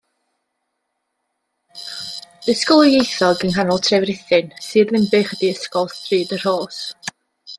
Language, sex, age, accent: Welsh, female, 19-29, Y Deyrnas Unedig Cymraeg